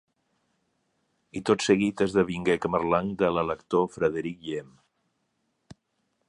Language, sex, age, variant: Catalan, male, 50-59, Balear